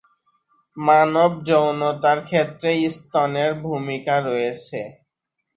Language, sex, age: Bengali, male, 19-29